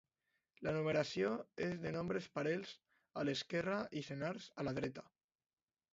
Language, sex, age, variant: Catalan, male, under 19, Alacantí